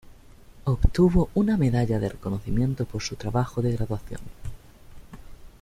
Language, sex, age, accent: Spanish, male, 19-29, España: Sur peninsular (Andalucia, Extremadura, Murcia)